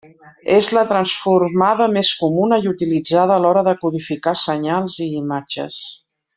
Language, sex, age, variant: Catalan, female, 40-49, Central